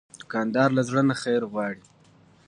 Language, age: Pashto, 19-29